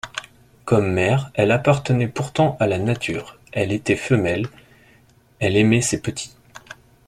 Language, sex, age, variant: French, male, 30-39, Français de métropole